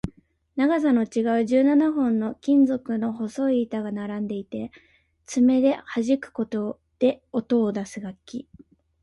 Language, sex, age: Japanese, female, 19-29